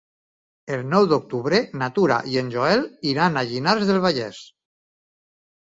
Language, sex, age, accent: Catalan, male, 40-49, valencià